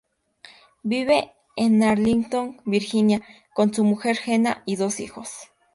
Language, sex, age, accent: Spanish, female, under 19, México